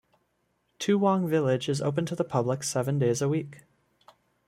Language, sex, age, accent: English, male, 19-29, United States English